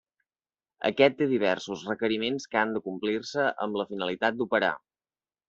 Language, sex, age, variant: Catalan, male, under 19, Central